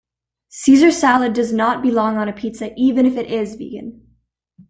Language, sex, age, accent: English, female, under 19, Canadian English